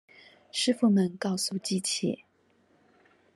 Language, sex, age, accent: Chinese, female, 40-49, 出生地：臺北市